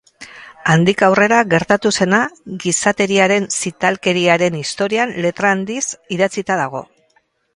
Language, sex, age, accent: Basque, female, 50-59, Erdialdekoa edo Nafarra (Gipuzkoa, Nafarroa)